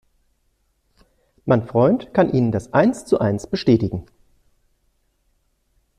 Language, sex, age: German, male, 30-39